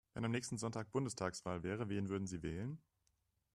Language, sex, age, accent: German, male, 19-29, Deutschland Deutsch